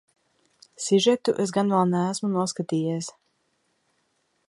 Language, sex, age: Latvian, female, 30-39